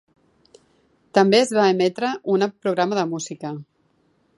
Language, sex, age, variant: Catalan, female, 40-49, Central